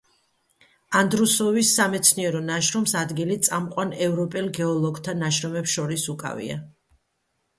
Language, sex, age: Georgian, female, 50-59